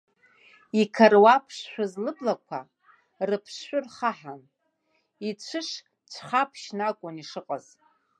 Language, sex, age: Abkhazian, female, 40-49